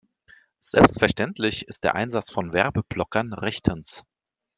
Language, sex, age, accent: German, male, 30-39, Deutschland Deutsch